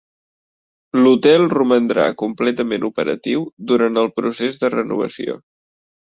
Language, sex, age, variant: Catalan, male, 19-29, Central